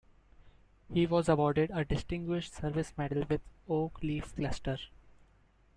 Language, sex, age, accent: English, male, 19-29, India and South Asia (India, Pakistan, Sri Lanka)